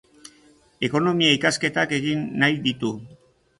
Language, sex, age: Basque, male, 50-59